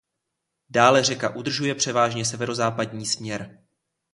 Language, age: Czech, 19-29